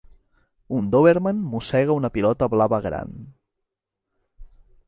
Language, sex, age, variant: Catalan, male, 19-29, Central